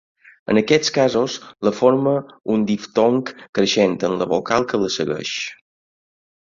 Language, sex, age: Catalan, male, 50-59